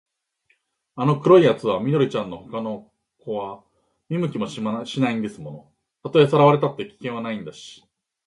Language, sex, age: Japanese, male, 40-49